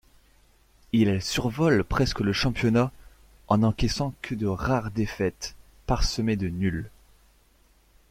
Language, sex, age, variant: French, male, 19-29, Français de métropole